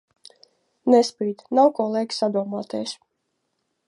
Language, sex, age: Latvian, female, 30-39